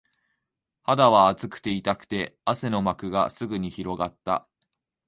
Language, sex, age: Japanese, male, 19-29